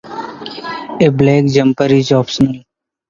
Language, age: English, 19-29